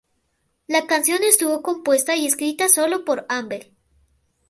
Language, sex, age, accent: Spanish, male, under 19, Andino-Pacífico: Colombia, Perú, Ecuador, oeste de Bolivia y Venezuela andina